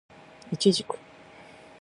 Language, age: Japanese, 60-69